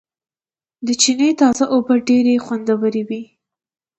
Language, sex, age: Pashto, female, under 19